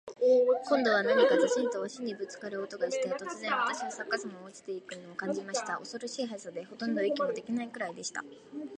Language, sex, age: Japanese, female, 19-29